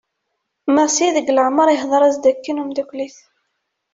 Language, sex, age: Kabyle, female, 30-39